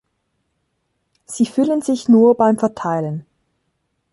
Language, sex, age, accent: German, female, 19-29, Schweizerdeutsch